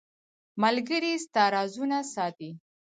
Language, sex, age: Pashto, female, 19-29